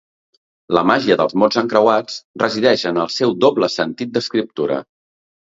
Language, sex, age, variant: Catalan, male, 40-49, Central